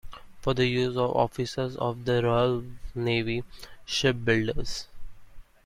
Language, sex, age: English, male, 19-29